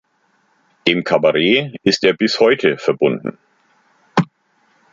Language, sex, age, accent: German, male, 50-59, Deutschland Deutsch